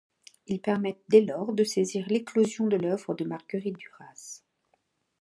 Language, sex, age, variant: French, female, 50-59, Français de métropole